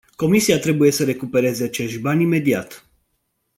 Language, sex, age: Romanian, male, 30-39